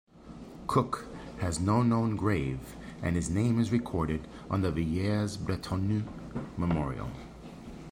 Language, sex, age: English, male, 40-49